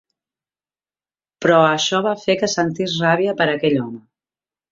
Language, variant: Catalan, Central